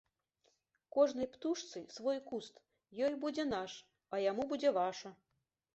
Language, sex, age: Belarusian, female, 50-59